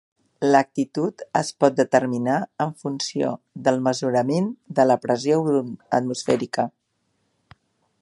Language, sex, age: Catalan, female, 50-59